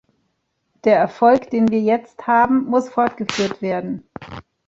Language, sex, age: German, female, 40-49